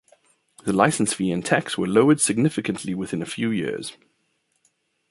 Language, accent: English, Southern African (South Africa, Zimbabwe, Namibia)